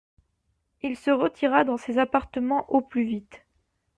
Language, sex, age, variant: French, female, 19-29, Français de métropole